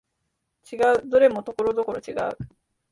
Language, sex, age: Japanese, female, 19-29